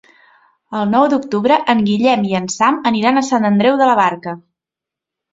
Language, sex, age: Catalan, female, 30-39